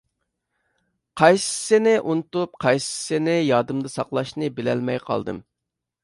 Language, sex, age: Uyghur, male, 30-39